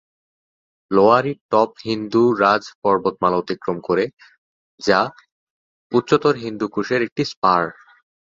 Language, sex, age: Bengali, male, 19-29